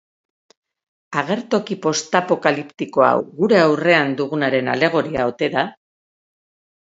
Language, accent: Basque, Erdialdekoa edo Nafarra (Gipuzkoa, Nafarroa)